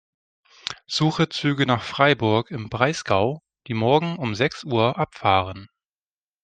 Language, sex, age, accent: German, male, 30-39, Deutschland Deutsch